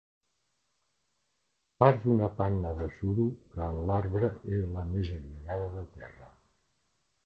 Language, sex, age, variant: Catalan, male, 60-69, Central